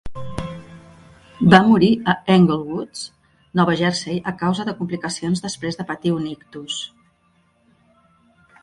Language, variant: Catalan, Central